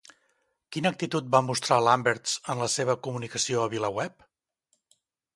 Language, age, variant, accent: Catalan, 50-59, Central, central